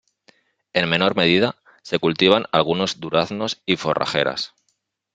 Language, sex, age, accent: Spanish, male, 30-39, España: Norte peninsular (Asturias, Castilla y León, Cantabria, País Vasco, Navarra, Aragón, La Rioja, Guadalajara, Cuenca)